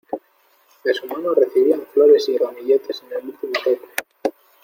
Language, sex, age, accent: Spanish, male, 19-29, España: Norte peninsular (Asturias, Castilla y León, Cantabria, País Vasco, Navarra, Aragón, La Rioja, Guadalajara, Cuenca)